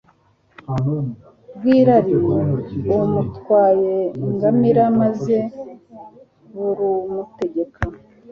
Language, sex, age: Kinyarwanda, female, 30-39